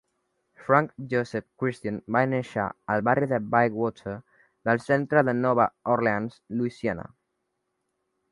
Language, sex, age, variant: Catalan, male, under 19, Central